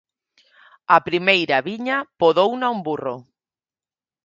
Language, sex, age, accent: Galician, female, 40-49, Normativo (estándar)